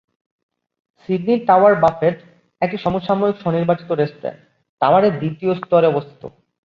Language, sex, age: Bengali, male, 19-29